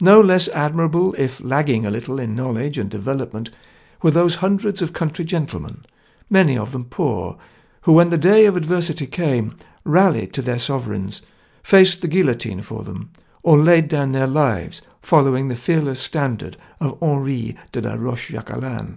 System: none